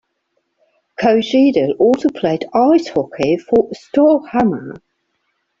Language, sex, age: English, female, 40-49